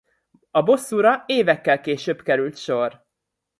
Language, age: Hungarian, 30-39